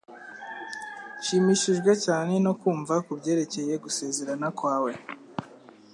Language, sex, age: Kinyarwanda, male, 19-29